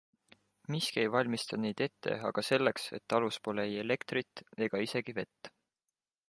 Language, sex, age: Estonian, male, 19-29